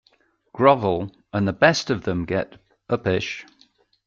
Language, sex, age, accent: English, male, 50-59, England English